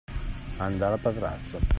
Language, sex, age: Italian, male, 50-59